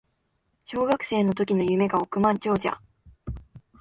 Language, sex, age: Japanese, female, 19-29